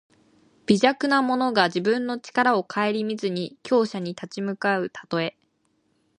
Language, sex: Japanese, female